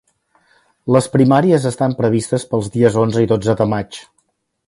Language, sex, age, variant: Catalan, male, 60-69, Central